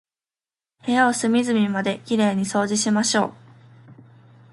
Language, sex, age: Japanese, female, 19-29